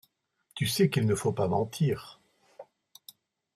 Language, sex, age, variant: French, male, 60-69, Français de métropole